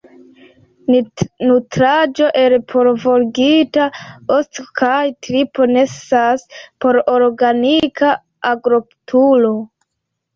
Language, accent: Esperanto, Internacia